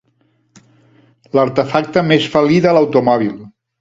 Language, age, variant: Catalan, 50-59, Central